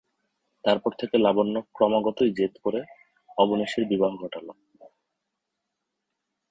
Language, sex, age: Bengali, male, 30-39